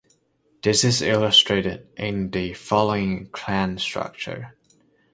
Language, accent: English, United States English